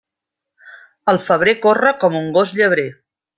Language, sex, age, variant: Catalan, female, 50-59, Central